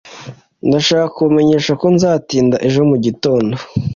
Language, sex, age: Kinyarwanda, male, 19-29